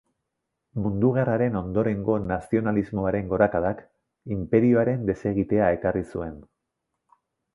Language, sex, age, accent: Basque, male, 40-49, Erdialdekoa edo Nafarra (Gipuzkoa, Nafarroa)